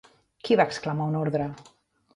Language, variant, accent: Catalan, Central, central